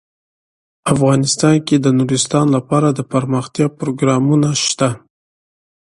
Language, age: Pashto, 30-39